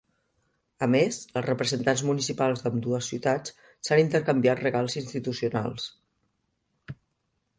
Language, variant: Catalan, Central